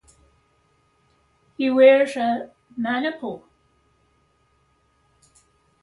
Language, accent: English, Scottish English